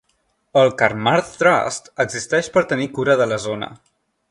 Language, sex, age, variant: Catalan, male, 19-29, Central